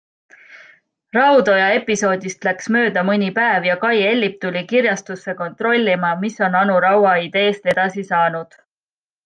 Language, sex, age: Estonian, female, 40-49